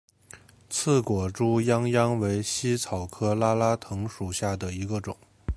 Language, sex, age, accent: Chinese, male, 19-29, 出生地：北京市